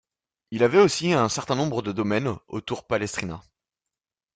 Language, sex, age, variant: French, male, 19-29, Français de métropole